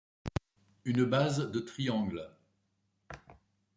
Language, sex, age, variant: French, male, 60-69, Français de métropole